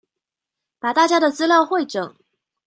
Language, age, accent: Chinese, 19-29, 出生地：臺北市